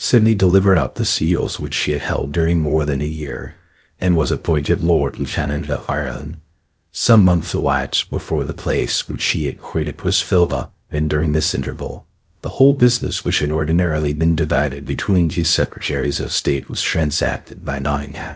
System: TTS, VITS